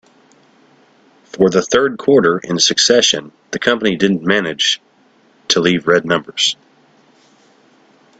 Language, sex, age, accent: English, male, 30-39, United States English